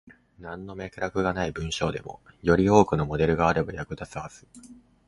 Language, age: Japanese, 19-29